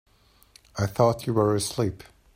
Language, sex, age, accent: English, male, 30-39, England English